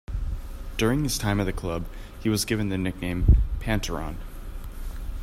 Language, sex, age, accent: English, male, 19-29, United States English